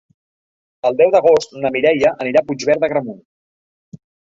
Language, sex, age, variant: Catalan, male, 40-49, Central